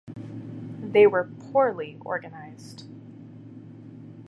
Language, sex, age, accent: English, male, 19-29, United States English